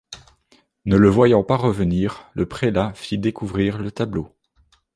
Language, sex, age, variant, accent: French, male, 30-39, Français d'Europe, Français de Belgique